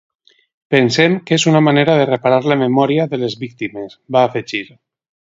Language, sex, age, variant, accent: Catalan, male, 40-49, Alacantí, valencià